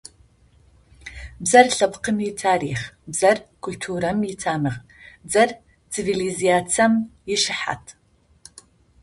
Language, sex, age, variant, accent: Adyghe, female, 50-59, Адыгабзэ (Кирил, пстэумэ зэдыряе), Бжъэдыгъу (Bjeduğ)